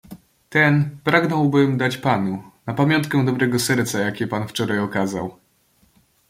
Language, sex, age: Polish, male, 19-29